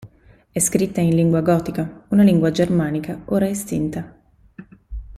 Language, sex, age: Italian, female, 30-39